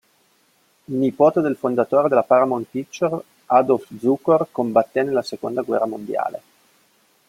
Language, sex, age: Italian, male, 50-59